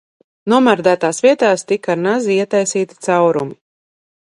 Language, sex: Latvian, female